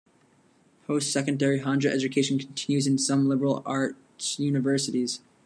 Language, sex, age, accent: English, male, 19-29, United States English